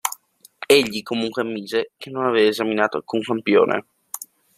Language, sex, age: Italian, male, under 19